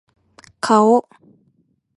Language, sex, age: Japanese, female, 19-29